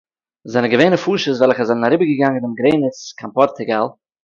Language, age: Yiddish, 30-39